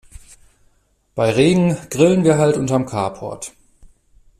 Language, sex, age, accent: German, male, 19-29, Deutschland Deutsch